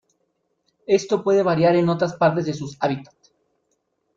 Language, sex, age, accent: Spanish, male, 19-29, México